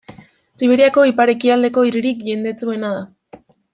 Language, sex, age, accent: Basque, female, 19-29, Mendebalekoa (Araba, Bizkaia, Gipuzkoako mendebaleko herri batzuk)